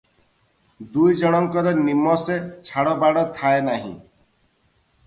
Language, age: Odia, 30-39